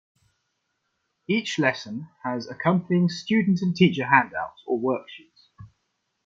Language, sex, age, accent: English, male, 19-29, England English